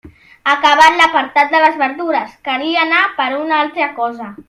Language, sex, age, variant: Catalan, male, under 19, Central